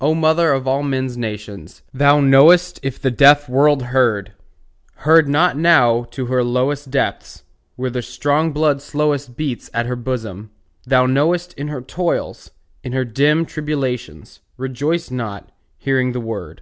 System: none